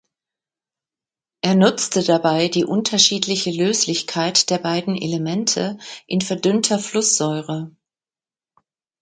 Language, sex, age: German, female, 50-59